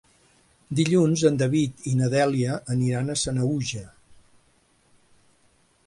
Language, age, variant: Catalan, 60-69, Central